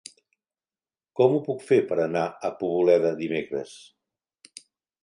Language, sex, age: Catalan, male, 60-69